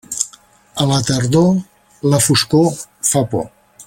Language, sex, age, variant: Catalan, male, 50-59, Septentrional